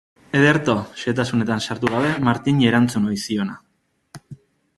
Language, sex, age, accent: Basque, male, 30-39, Erdialdekoa edo Nafarra (Gipuzkoa, Nafarroa)